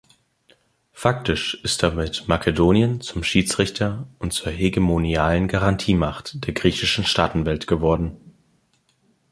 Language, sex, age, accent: German, male, 19-29, Deutschland Deutsch